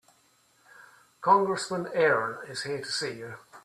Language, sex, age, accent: English, male, 60-69, Australian English